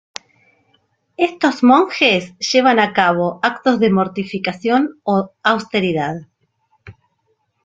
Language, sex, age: Spanish, female, 40-49